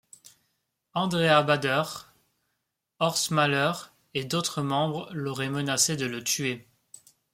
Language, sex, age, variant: French, male, 19-29, Français de métropole